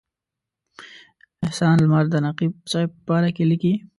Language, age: Pashto, 19-29